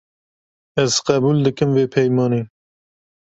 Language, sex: Kurdish, male